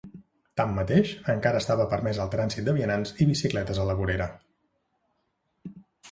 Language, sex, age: Catalan, male, 40-49